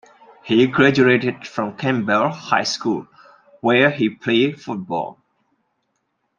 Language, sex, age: English, male, 40-49